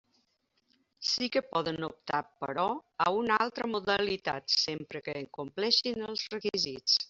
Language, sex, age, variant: Catalan, female, 60-69, Balear